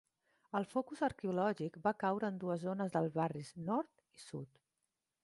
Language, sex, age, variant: Catalan, female, 40-49, Central